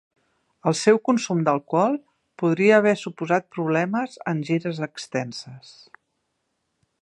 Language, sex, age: Catalan, female, 50-59